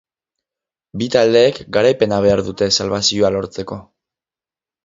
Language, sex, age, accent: Basque, male, 19-29, Mendebalekoa (Araba, Bizkaia, Gipuzkoako mendebaleko herri batzuk)